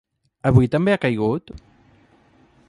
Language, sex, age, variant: Catalan, male, 19-29, Central